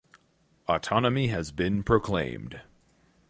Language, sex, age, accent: English, male, 19-29, United States English